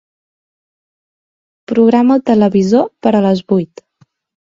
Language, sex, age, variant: Catalan, female, 19-29, Central